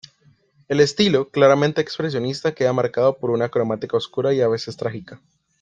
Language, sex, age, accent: Spanish, male, 19-29, Andino-Pacífico: Colombia, Perú, Ecuador, oeste de Bolivia y Venezuela andina